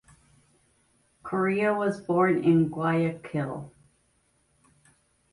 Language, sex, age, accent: English, female, 40-49, United States English